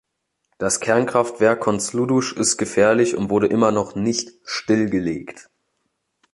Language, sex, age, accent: German, male, under 19, Deutschland Deutsch